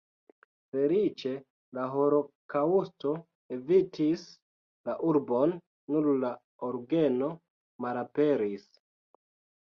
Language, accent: Esperanto, Internacia